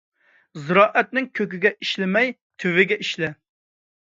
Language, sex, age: Uyghur, male, 30-39